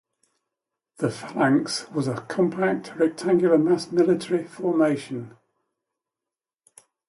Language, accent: English, England English